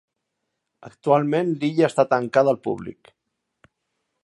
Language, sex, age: Catalan, male, 50-59